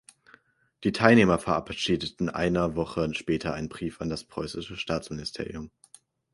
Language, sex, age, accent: German, male, under 19, Deutschland Deutsch